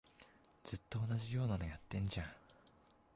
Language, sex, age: Japanese, male, 19-29